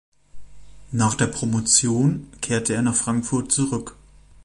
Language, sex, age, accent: German, male, 19-29, Deutschland Deutsch